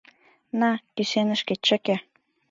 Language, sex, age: Mari, female, 19-29